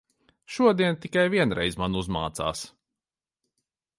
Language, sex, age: Latvian, male, 30-39